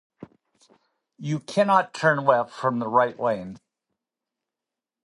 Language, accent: English, United States English